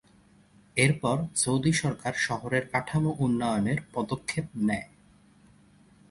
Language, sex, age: Bengali, male, 19-29